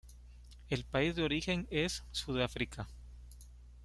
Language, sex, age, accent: Spanish, male, 30-39, México